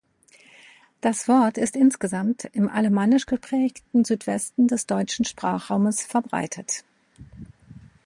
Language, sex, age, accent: German, female, 50-59, Deutschland Deutsch